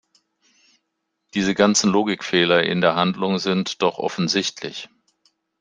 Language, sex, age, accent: German, male, 50-59, Deutschland Deutsch